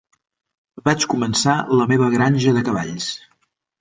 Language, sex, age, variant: Catalan, male, 40-49, Central